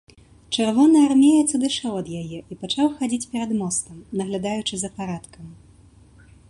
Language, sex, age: Belarusian, female, 19-29